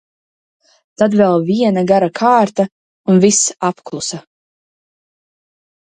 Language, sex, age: Latvian, female, under 19